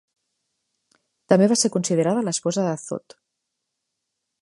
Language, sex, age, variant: Catalan, female, 40-49, Central